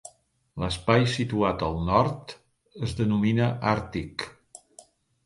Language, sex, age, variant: Catalan, male, 60-69, Central